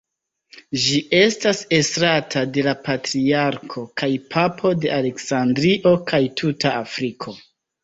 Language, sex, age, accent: Esperanto, male, 30-39, Internacia